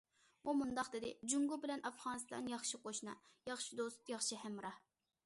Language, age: Uyghur, 19-29